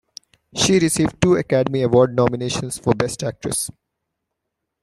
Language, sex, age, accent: English, male, 19-29, India and South Asia (India, Pakistan, Sri Lanka)